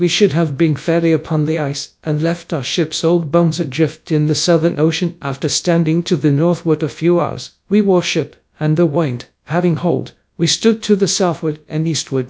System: TTS, GradTTS